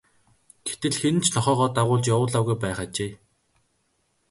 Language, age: Mongolian, 19-29